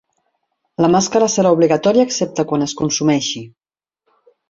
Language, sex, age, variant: Catalan, female, 40-49, Central